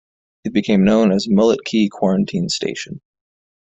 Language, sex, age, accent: English, male, 19-29, United States English